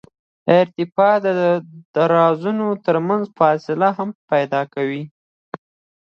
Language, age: Pashto, under 19